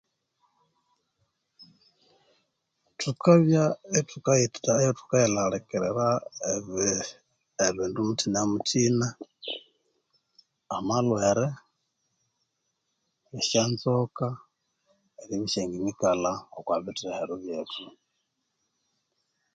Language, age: Konzo, 40-49